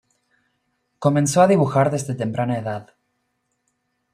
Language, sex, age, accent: Spanish, male, 19-29, Rioplatense: Argentina, Uruguay, este de Bolivia, Paraguay